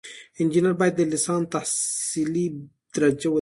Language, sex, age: Pashto, female, 30-39